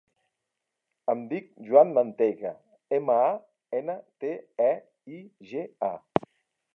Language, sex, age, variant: Catalan, male, 50-59, Central